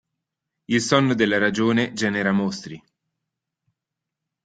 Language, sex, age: Italian, male, 19-29